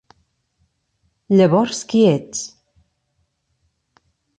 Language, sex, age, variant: Catalan, female, 40-49, Central